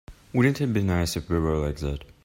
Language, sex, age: English, male, under 19